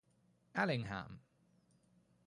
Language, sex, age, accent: English, male, 30-39, United States English; England English